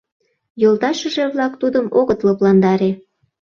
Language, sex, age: Mari, female, 19-29